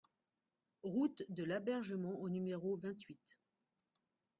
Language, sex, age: French, female, 50-59